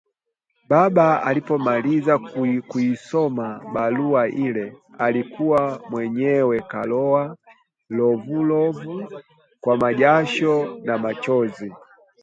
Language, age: Swahili, 19-29